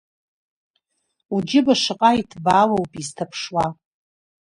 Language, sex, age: Abkhazian, female, 40-49